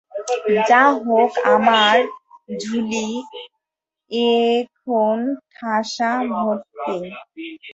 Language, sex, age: Bengali, female, 19-29